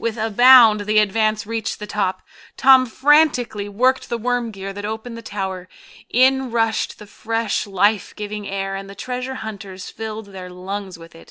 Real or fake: real